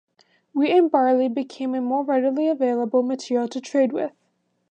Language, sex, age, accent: English, female, under 19, United States English